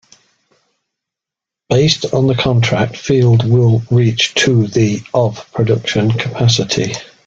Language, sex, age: English, male, 60-69